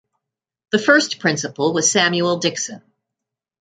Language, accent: English, United States English